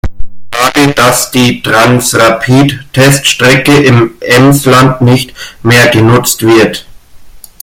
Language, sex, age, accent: German, male, 19-29, Deutschland Deutsch